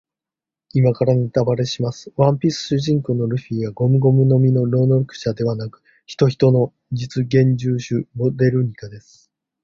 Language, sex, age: Japanese, male, 40-49